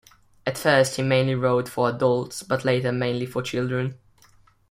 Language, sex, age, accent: English, male, under 19, England English